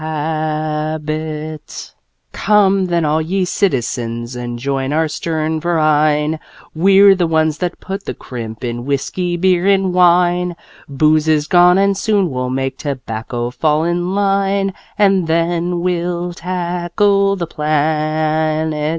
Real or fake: real